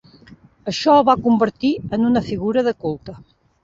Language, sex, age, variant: Catalan, female, 60-69, Central